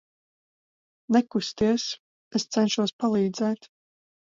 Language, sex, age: Latvian, female, 40-49